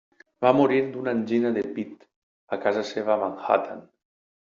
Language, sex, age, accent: Catalan, male, 30-39, valencià